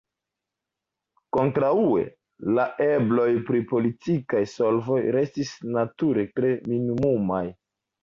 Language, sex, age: Esperanto, male, 19-29